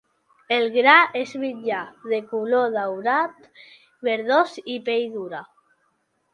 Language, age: Catalan, under 19